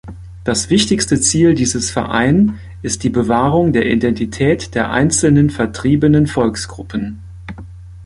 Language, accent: German, Deutschland Deutsch